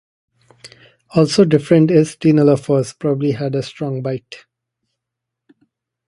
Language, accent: English, India and South Asia (India, Pakistan, Sri Lanka)